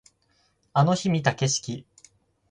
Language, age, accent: Japanese, 19-29, 標準語